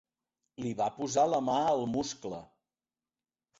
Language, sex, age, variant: Catalan, male, 60-69, Central